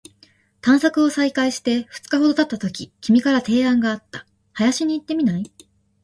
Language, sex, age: Japanese, female, 19-29